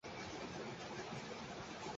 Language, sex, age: Bengali, female, 19-29